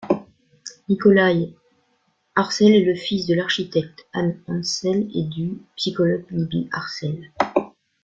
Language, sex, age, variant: French, female, 40-49, Français de métropole